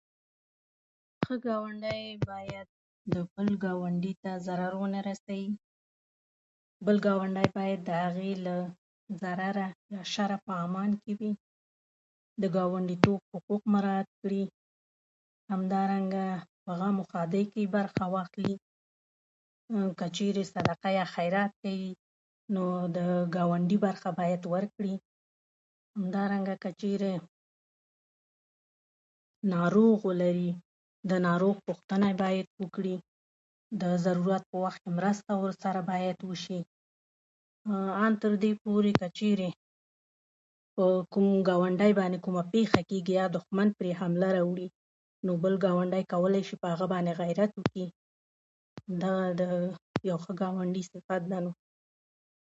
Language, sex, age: Pashto, female, 30-39